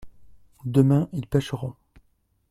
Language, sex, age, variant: French, male, 30-39, Français de métropole